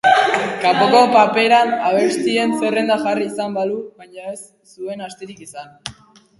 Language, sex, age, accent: Basque, female, 90+, Erdialdekoa edo Nafarra (Gipuzkoa, Nafarroa)